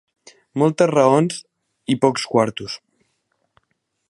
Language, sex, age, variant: Catalan, male, under 19, Central